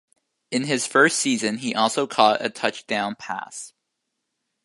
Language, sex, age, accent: English, male, 19-29, United States English